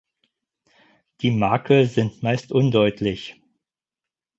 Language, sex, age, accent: German, male, 50-59, Deutschland Deutsch